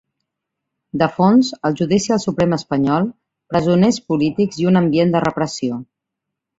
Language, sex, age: Catalan, female, 40-49